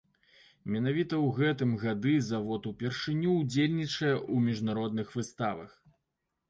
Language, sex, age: Belarusian, male, 19-29